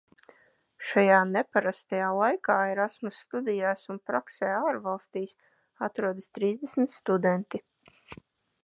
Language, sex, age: Latvian, female, 30-39